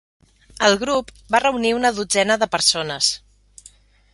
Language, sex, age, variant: Catalan, female, 40-49, Central